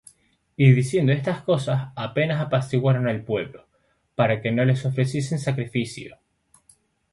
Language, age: Spanish, 19-29